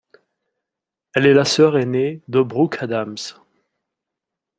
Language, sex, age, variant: French, male, 40-49, Français de métropole